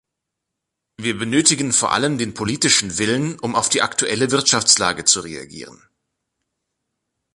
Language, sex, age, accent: German, male, 19-29, Deutschland Deutsch